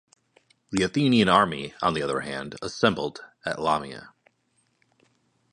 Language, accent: English, United States English